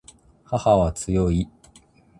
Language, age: Japanese, 19-29